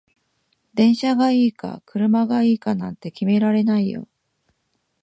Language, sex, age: Japanese, female, 40-49